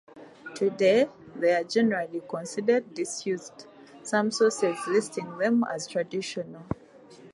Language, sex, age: English, female, 19-29